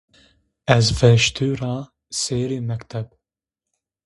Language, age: Zaza, 19-29